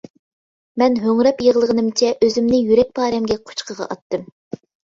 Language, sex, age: Uyghur, female, under 19